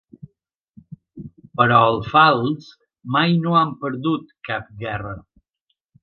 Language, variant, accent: Catalan, Balear, mallorquí